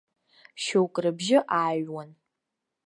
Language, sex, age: Abkhazian, female, 19-29